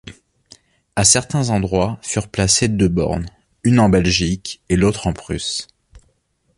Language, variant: French, Français de métropole